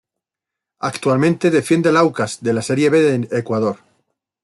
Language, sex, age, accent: Spanish, male, 40-49, España: Centro-Sur peninsular (Madrid, Toledo, Castilla-La Mancha)